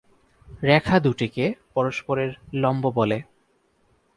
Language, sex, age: Bengali, male, 19-29